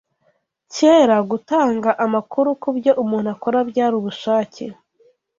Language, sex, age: Kinyarwanda, female, 19-29